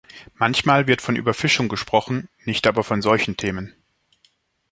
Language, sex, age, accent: German, male, 19-29, Schweizerdeutsch